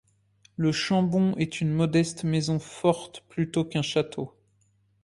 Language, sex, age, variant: French, male, 19-29, Français de métropole